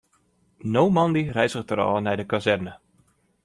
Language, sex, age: Western Frisian, male, 30-39